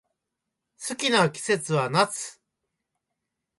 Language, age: Japanese, 70-79